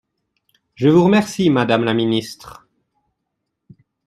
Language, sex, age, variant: French, male, 19-29, Français de métropole